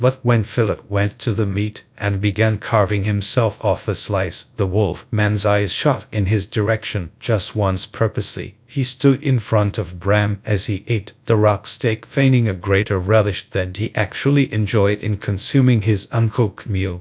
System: TTS, GradTTS